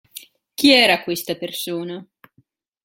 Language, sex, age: Italian, female, 19-29